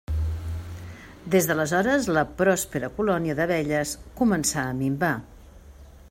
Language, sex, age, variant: Catalan, female, 60-69, Central